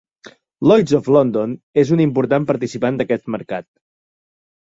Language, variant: Catalan, Central